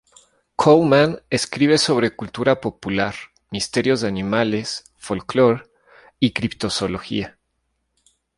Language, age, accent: Spanish, 30-39, México